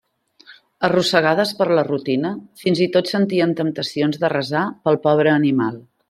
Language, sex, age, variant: Catalan, female, 50-59, Central